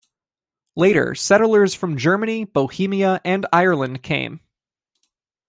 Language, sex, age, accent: English, male, 19-29, United States English